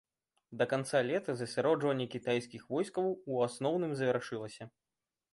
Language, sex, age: Belarusian, male, 19-29